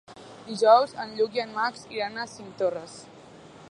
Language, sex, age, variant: Catalan, female, 19-29, Central